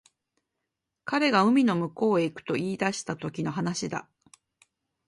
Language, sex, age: Japanese, female, 50-59